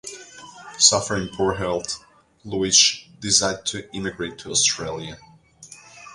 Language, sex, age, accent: English, male, 19-29, United States English